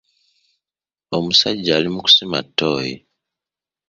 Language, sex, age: Ganda, male, 19-29